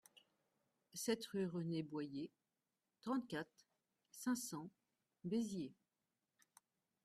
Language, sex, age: French, female, 50-59